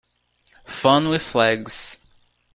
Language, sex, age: English, male, 19-29